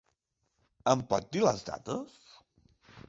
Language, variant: Catalan, Central